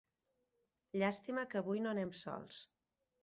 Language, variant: Catalan, Central